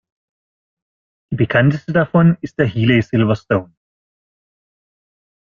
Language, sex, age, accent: German, male, 40-49, Deutschland Deutsch